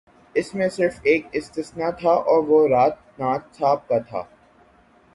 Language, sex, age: Urdu, male, 19-29